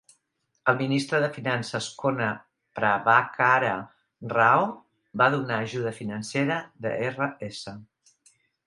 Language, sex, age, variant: Catalan, female, 60-69, Central